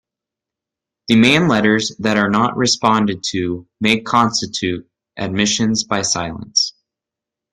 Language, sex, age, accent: English, male, 19-29, United States English